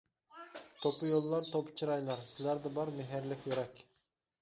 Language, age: Uyghur, 19-29